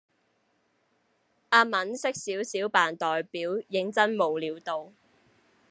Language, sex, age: Cantonese, female, 19-29